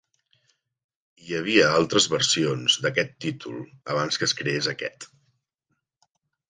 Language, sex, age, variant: Catalan, male, 40-49, Central